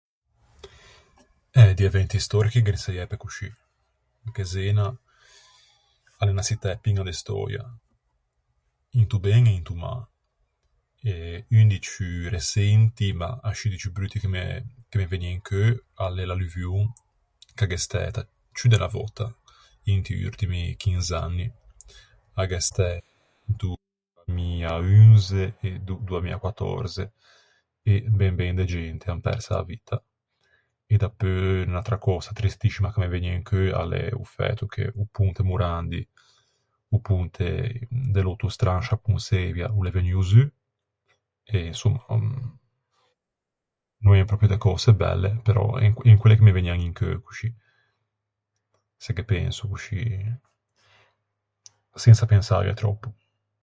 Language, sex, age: Ligurian, male, 30-39